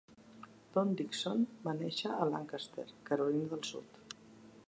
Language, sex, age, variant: Catalan, female, 60-69, Central